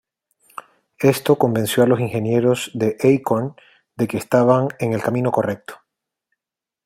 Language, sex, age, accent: Spanish, male, 40-49, España: Islas Canarias